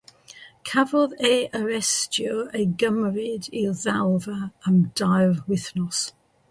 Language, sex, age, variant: Welsh, female, 60-69, South-Western Welsh